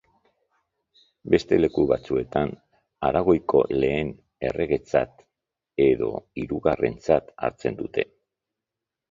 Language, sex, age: Basque, male, 60-69